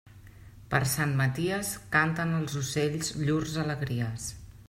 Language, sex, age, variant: Catalan, female, 50-59, Central